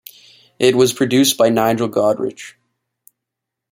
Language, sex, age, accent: English, male, 19-29, Canadian English